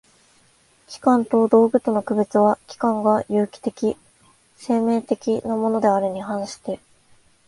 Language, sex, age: Japanese, female, 19-29